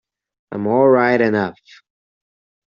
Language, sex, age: English, male, under 19